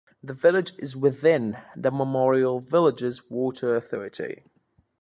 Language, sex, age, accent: English, male, 19-29, England English